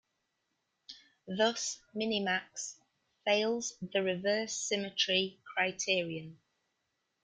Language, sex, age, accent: English, female, 40-49, England English